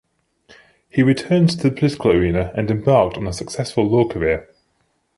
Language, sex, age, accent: English, male, 30-39, England English